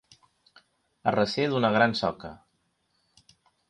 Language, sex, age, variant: Catalan, male, 40-49, Central